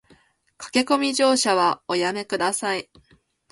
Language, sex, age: Japanese, female, 19-29